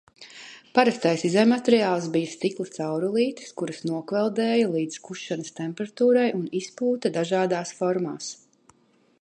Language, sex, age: Latvian, female, 40-49